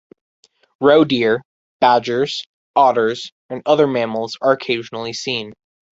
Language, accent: English, United States English